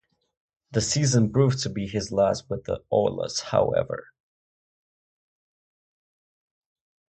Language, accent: English, Czech